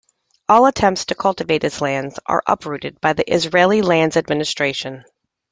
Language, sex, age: English, female, 40-49